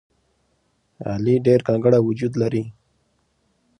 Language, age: Pashto, 19-29